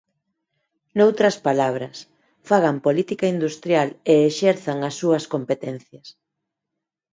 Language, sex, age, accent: Galician, female, 40-49, Neofalante